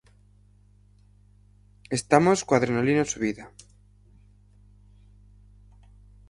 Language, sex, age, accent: Galician, male, 19-29, Central (gheada); Normativo (estándar)